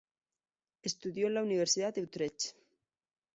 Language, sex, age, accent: Spanish, female, 19-29, España: Centro-Sur peninsular (Madrid, Toledo, Castilla-La Mancha)